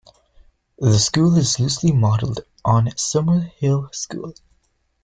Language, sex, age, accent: English, male, under 19, United States English